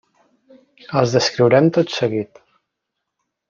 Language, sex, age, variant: Catalan, male, 30-39, Central